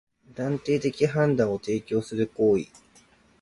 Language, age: Japanese, 30-39